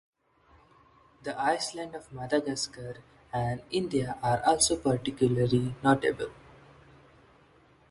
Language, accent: English, India and South Asia (India, Pakistan, Sri Lanka)